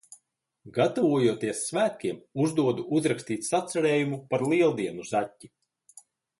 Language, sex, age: Latvian, male, 40-49